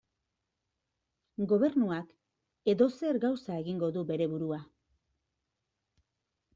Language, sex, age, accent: Basque, female, 40-49, Mendebalekoa (Araba, Bizkaia, Gipuzkoako mendebaleko herri batzuk)